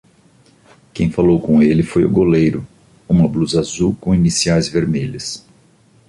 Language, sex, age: Portuguese, male, 50-59